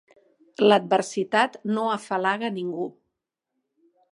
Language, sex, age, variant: Catalan, female, 50-59, Central